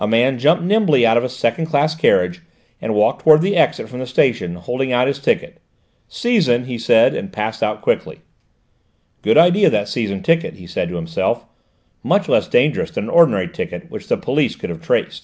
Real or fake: real